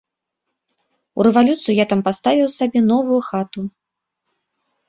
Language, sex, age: Belarusian, female, 40-49